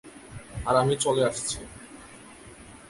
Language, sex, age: Bengali, male, 19-29